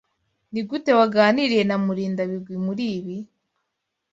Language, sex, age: Kinyarwanda, female, 19-29